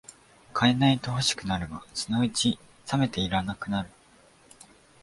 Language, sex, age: Japanese, male, 19-29